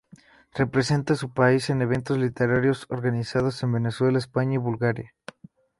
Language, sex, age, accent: Spanish, male, 19-29, México